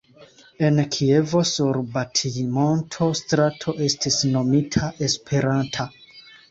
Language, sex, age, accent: Esperanto, male, 19-29, Internacia